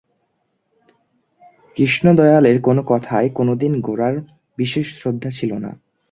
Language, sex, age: Bengali, male, under 19